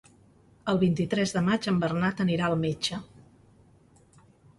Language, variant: Catalan, Central